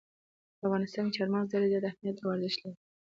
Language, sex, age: Pashto, female, 19-29